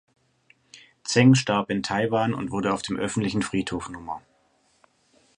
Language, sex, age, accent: German, male, 19-29, Deutschland Deutsch; Süddeutsch